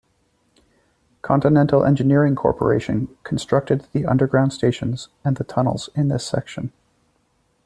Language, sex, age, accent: English, male, 40-49, Canadian English